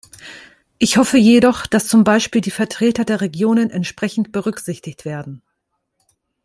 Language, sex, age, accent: German, female, 30-39, Deutschland Deutsch